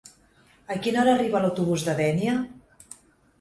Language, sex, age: Catalan, female, 40-49